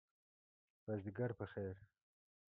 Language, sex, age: Pashto, male, 30-39